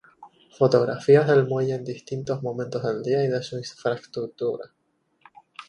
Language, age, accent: Spanish, 19-29, España: Islas Canarias